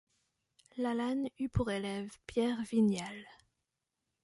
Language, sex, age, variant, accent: French, female, 19-29, Français d'Europe, Français de Suisse